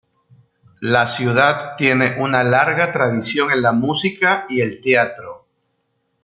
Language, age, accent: Spanish, 40-49, Andino-Pacífico: Colombia, Perú, Ecuador, oeste de Bolivia y Venezuela andina